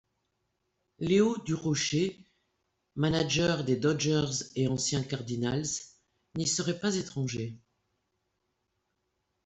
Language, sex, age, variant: French, female, 60-69, Français de métropole